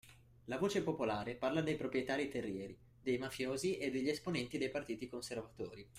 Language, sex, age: Italian, male, 19-29